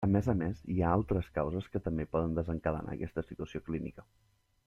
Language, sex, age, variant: Catalan, male, 19-29, Central